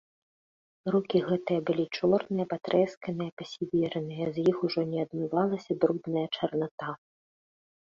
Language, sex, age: Belarusian, female, 40-49